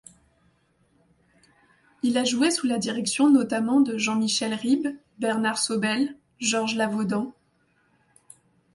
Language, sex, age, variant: French, female, 30-39, Français de métropole